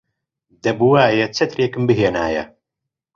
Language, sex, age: Central Kurdish, male, 50-59